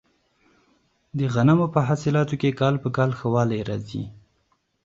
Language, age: Pashto, 19-29